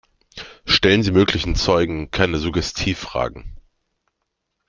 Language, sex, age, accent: German, male, 30-39, Deutschland Deutsch